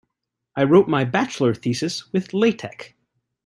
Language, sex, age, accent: English, male, 19-29, United States English